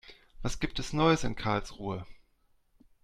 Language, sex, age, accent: German, male, 40-49, Deutschland Deutsch